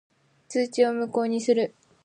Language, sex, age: Japanese, female, 19-29